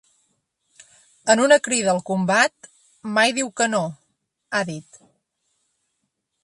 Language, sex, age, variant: Catalan, female, 40-49, Central